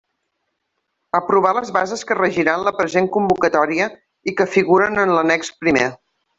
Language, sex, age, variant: Catalan, female, 40-49, Central